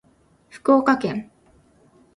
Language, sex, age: Japanese, female, 19-29